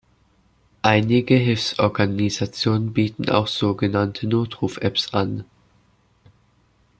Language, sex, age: German, male, under 19